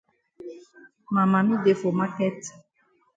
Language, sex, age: Cameroon Pidgin, female, 40-49